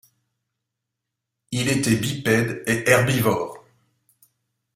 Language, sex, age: French, male, 50-59